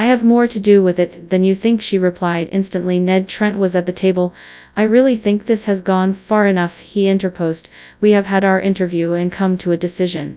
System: TTS, FastPitch